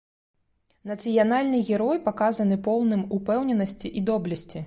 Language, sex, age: Belarusian, female, 30-39